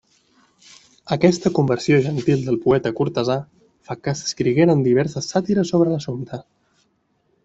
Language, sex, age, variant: Catalan, male, 30-39, Central